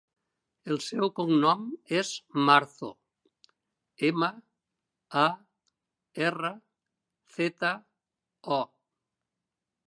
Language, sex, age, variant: Catalan, male, 60-69, Nord-Occidental